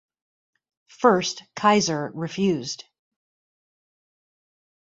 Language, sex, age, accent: English, female, 50-59, United States English